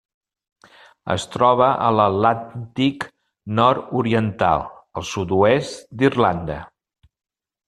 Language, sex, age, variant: Catalan, male, 50-59, Central